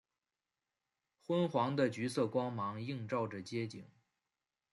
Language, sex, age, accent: Chinese, male, 19-29, 出生地：河南省